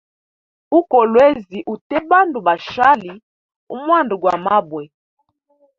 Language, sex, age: Hemba, female, 19-29